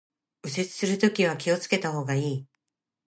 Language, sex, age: Japanese, female, 50-59